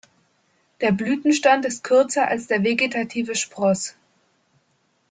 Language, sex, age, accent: German, female, 19-29, Deutschland Deutsch